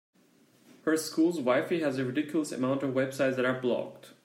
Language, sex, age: English, male, 30-39